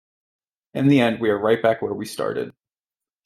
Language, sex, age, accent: English, male, 19-29, United States English